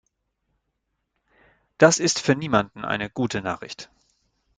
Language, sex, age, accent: German, male, 40-49, Deutschland Deutsch